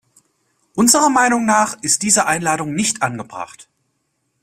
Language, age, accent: German, 19-29, Deutschland Deutsch